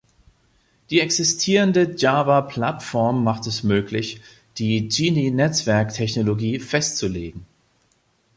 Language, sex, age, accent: German, male, 40-49, Deutschland Deutsch